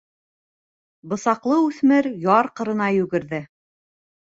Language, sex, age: Bashkir, female, 30-39